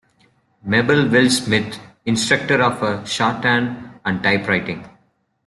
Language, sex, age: English, male, 19-29